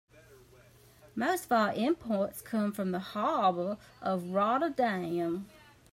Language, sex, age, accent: English, female, 30-39, United States English